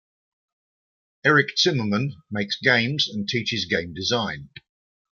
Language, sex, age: English, male, 60-69